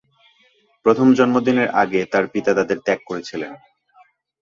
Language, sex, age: Bengali, male, 19-29